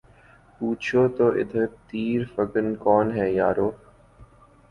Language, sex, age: Urdu, male, 19-29